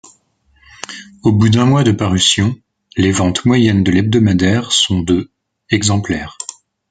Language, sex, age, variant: French, male, 19-29, Français de métropole